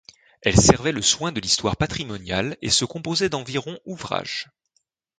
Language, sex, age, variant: French, male, 19-29, Français de métropole